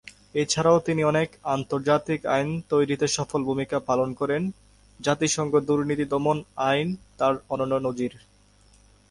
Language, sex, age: Bengali, male, 19-29